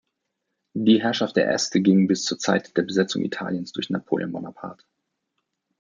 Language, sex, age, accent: German, male, 30-39, Deutschland Deutsch